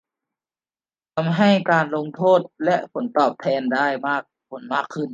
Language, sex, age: Thai, male, under 19